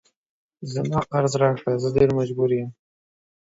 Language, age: Pashto, 19-29